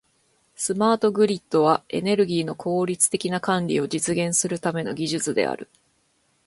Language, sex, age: Japanese, female, 19-29